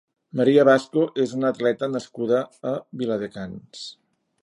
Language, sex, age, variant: Catalan, male, 50-59, Nord-Occidental